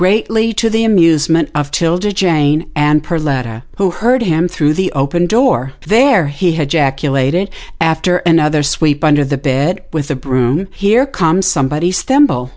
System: none